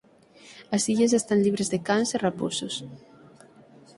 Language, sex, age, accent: Galician, female, 19-29, Atlántico (seseo e gheada); Normativo (estándar)